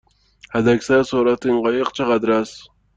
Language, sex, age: Persian, male, 19-29